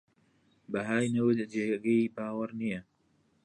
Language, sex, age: Central Kurdish, male, 19-29